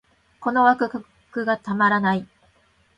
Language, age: Japanese, 50-59